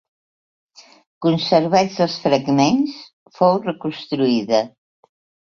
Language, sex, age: Catalan, female, 60-69